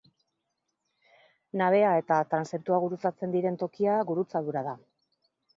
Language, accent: Basque, Mendebalekoa (Araba, Bizkaia, Gipuzkoako mendebaleko herri batzuk)